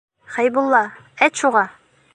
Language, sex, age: Bashkir, female, 30-39